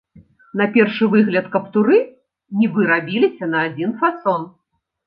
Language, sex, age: Belarusian, female, 40-49